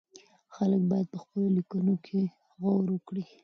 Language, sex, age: Pashto, female, 30-39